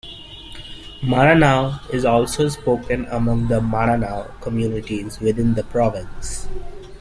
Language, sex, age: English, male, 19-29